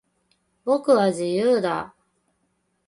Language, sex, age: Japanese, female, 30-39